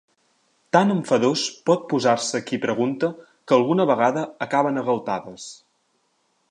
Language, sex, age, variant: Catalan, male, 19-29, Central